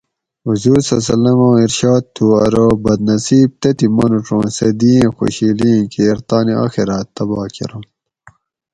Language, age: Gawri, 19-29